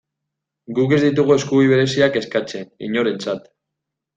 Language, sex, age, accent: Basque, male, 19-29, Mendebalekoa (Araba, Bizkaia, Gipuzkoako mendebaleko herri batzuk)